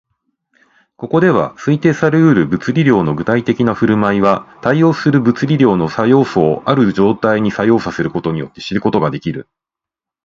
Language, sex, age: Japanese, male, 40-49